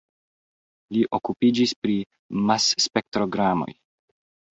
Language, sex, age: Esperanto, male, 19-29